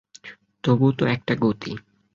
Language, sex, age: Bengali, male, 19-29